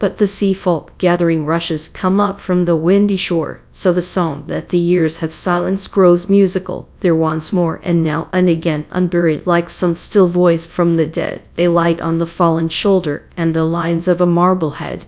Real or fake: fake